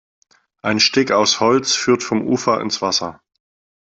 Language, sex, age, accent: German, male, 30-39, Deutschland Deutsch